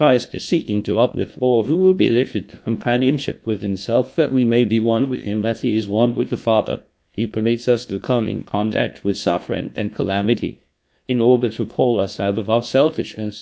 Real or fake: fake